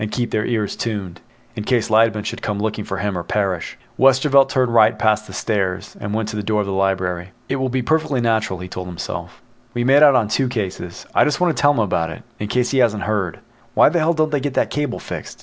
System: none